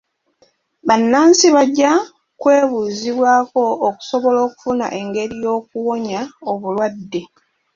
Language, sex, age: Ganda, female, 19-29